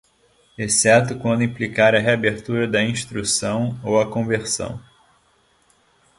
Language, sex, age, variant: Portuguese, male, 19-29, Portuguese (Brasil)